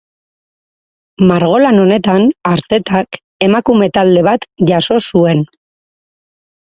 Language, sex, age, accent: Basque, female, 30-39, Mendebalekoa (Araba, Bizkaia, Gipuzkoako mendebaleko herri batzuk)